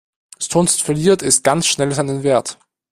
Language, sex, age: German, male, under 19